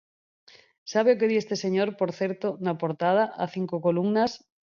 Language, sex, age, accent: Galician, female, 40-49, Normativo (estándar)